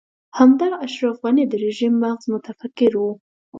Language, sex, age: Pashto, female, under 19